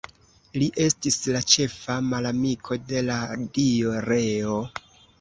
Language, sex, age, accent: Esperanto, female, 19-29, Internacia